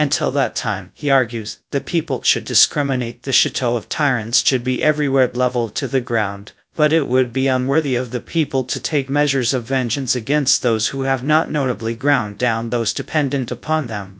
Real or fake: fake